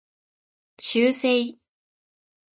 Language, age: Japanese, 19-29